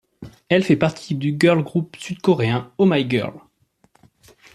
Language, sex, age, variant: French, male, 19-29, Français de métropole